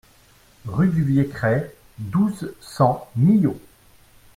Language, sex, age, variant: French, male, 40-49, Français de métropole